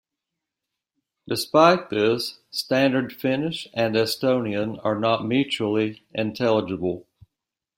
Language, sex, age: English, male, 50-59